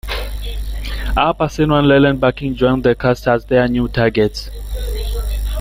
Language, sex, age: English, male, 19-29